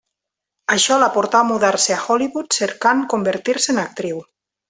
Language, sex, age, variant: Catalan, female, 30-39, Nord-Occidental